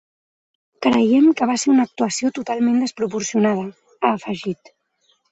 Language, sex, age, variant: Catalan, female, 19-29, Central